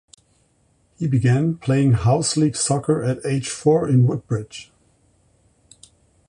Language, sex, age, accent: English, male, 60-69, United States English